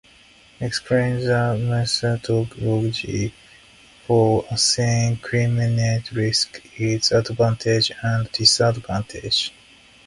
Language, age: English, 19-29